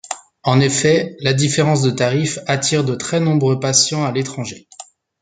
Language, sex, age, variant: French, male, 19-29, Français de métropole